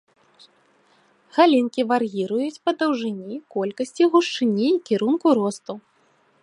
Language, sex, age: Belarusian, female, 19-29